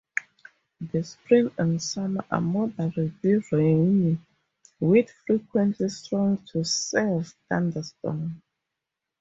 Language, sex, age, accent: English, female, 19-29, Southern African (South Africa, Zimbabwe, Namibia)